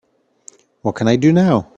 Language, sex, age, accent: English, male, 40-49, United States English